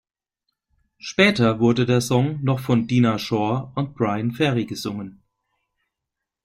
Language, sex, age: German, male, 40-49